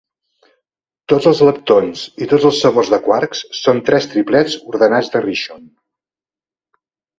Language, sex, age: Catalan, male, 50-59